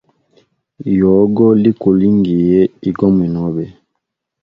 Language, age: Hemba, 19-29